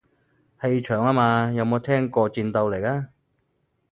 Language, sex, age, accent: Cantonese, male, 30-39, 广州音